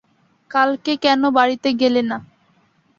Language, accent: Bengali, Bangladeshi